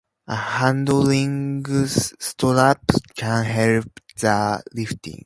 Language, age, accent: English, 19-29, United States English